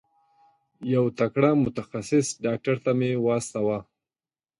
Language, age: Pashto, 40-49